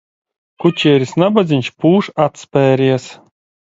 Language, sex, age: Latvian, male, 40-49